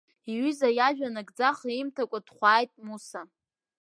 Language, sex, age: Abkhazian, female, under 19